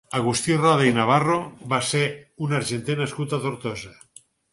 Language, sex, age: Catalan, male, 60-69